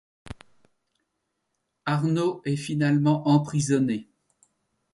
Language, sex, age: French, male, 60-69